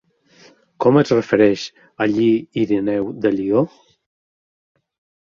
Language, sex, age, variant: Catalan, male, 50-59, Central